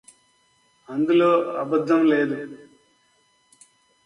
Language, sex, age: Telugu, male, 60-69